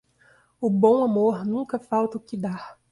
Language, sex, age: Portuguese, female, 30-39